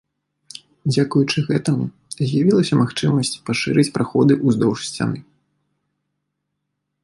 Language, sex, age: Belarusian, male, 19-29